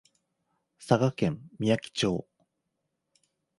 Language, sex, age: Japanese, male, 30-39